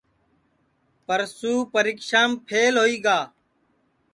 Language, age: Sansi, 19-29